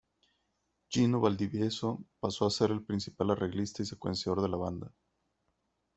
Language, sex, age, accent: Spanish, male, 30-39, México